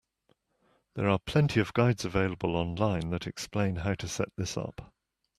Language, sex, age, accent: English, male, 50-59, England English